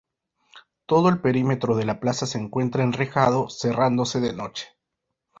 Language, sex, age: Spanish, male, 30-39